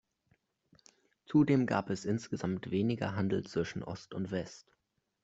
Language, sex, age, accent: German, male, under 19, Deutschland Deutsch